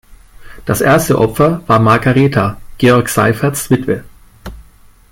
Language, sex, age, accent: German, male, 40-49, Deutschland Deutsch